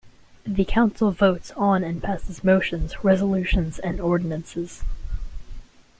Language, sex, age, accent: English, male, under 19, United States English